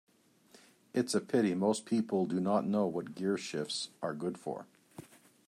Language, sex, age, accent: English, male, 60-69, Canadian English